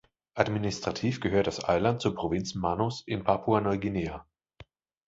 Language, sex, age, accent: German, male, 30-39, Deutschland Deutsch